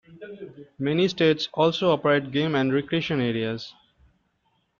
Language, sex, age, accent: English, male, 19-29, India and South Asia (India, Pakistan, Sri Lanka)